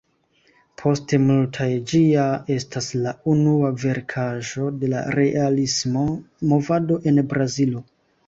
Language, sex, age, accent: Esperanto, male, 19-29, Internacia